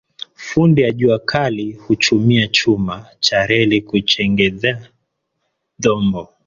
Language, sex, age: Swahili, male, 30-39